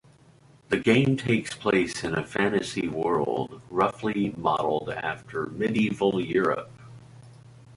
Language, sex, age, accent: English, male, 30-39, United States English